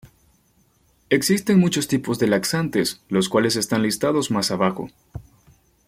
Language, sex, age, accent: Spanish, male, 19-29, México